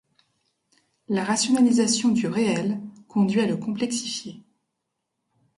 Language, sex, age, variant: French, female, 30-39, Français de métropole